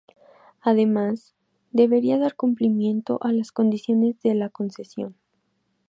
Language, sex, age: Spanish, female, 19-29